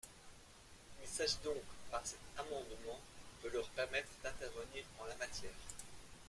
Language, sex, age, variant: French, male, 30-39, Français de métropole